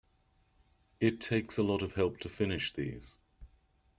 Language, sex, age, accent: English, male, 30-39, England English